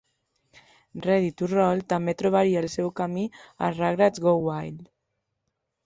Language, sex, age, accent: Catalan, female, 19-29, valencià